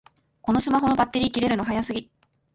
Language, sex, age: Japanese, female, 19-29